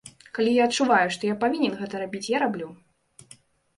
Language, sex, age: Belarusian, female, 19-29